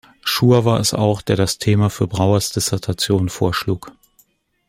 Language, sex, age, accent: German, male, 40-49, Deutschland Deutsch